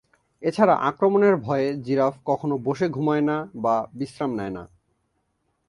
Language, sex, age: Bengali, male, 19-29